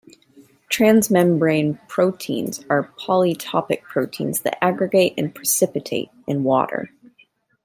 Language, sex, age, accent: English, female, 30-39, United States English